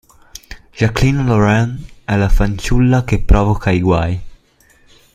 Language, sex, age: Italian, male, 19-29